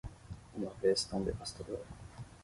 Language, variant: Portuguese, Portuguese (Brasil)